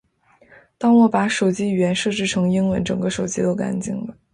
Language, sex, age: Chinese, female, 19-29